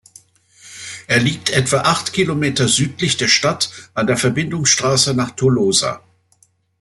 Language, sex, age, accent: German, male, 60-69, Deutschland Deutsch